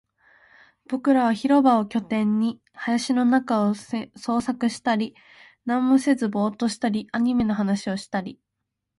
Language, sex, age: Japanese, female, under 19